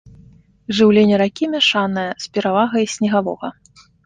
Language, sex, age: Belarusian, female, 30-39